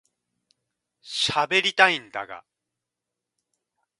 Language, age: Japanese, 30-39